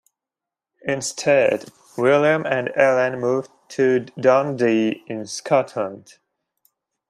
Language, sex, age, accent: English, male, 30-39, United States English